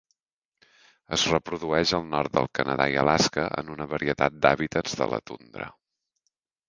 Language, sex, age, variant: Catalan, male, 30-39, Central